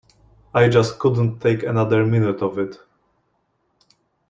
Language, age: English, 30-39